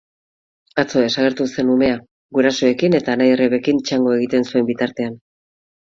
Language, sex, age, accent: Basque, female, 40-49, Mendebalekoa (Araba, Bizkaia, Gipuzkoako mendebaleko herri batzuk)